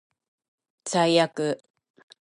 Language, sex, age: Japanese, female, 60-69